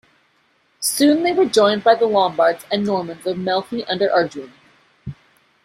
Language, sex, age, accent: English, female, 19-29, Canadian English